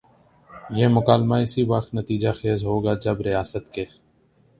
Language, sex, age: Urdu, male, 19-29